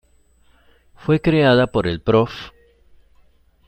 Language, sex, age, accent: Spanish, male, 50-59, Andino-Pacífico: Colombia, Perú, Ecuador, oeste de Bolivia y Venezuela andina